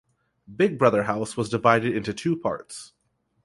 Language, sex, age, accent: English, male, 19-29, Canadian English